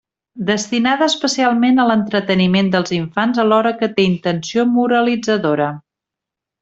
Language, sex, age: Catalan, female, 50-59